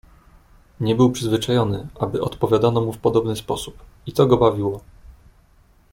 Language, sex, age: Polish, male, 19-29